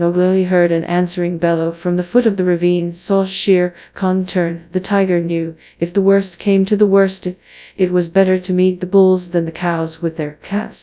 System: TTS, FastPitch